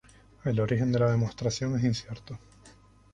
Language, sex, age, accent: Spanish, male, 19-29, España: Islas Canarias